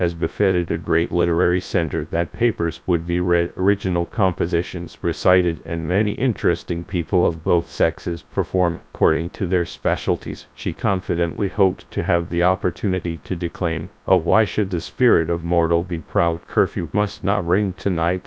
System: TTS, GradTTS